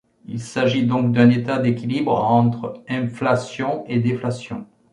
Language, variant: French, Français de métropole